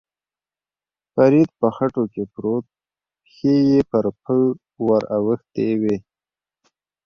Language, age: Pashto, 19-29